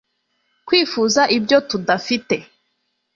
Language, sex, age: Kinyarwanda, female, 19-29